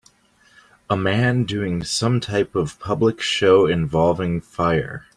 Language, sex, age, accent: English, male, 30-39, United States English